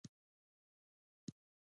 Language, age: Pashto, 30-39